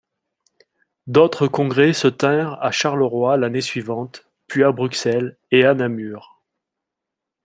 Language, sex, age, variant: French, male, 40-49, Français de métropole